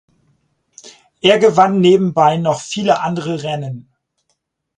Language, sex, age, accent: German, male, 40-49, Deutschland Deutsch